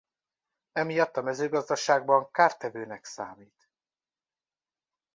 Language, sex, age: Hungarian, male, 40-49